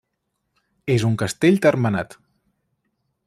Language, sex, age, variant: Catalan, male, 19-29, Central